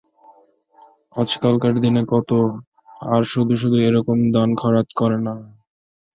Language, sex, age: Bengali, male, 19-29